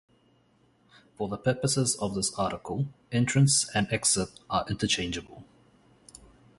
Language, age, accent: English, 19-29, New Zealand English